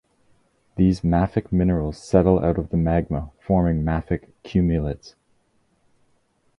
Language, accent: English, Canadian English